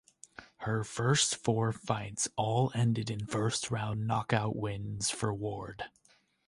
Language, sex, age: English, male, 19-29